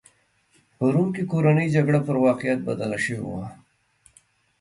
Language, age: Pashto, 19-29